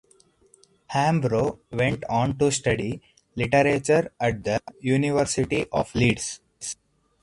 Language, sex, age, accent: English, male, 19-29, India and South Asia (India, Pakistan, Sri Lanka)